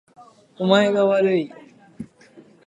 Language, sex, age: Japanese, female, 19-29